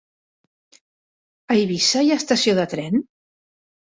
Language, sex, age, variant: Catalan, female, 60-69, Central